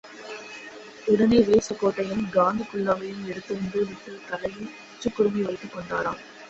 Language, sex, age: Tamil, female, 19-29